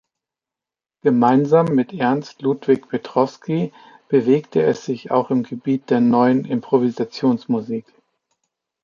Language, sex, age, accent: German, male, 40-49, Deutschland Deutsch